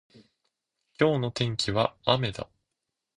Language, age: Japanese, under 19